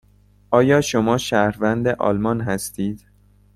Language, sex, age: Persian, male, 19-29